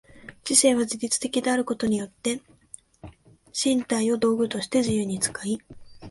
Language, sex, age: Japanese, female, 19-29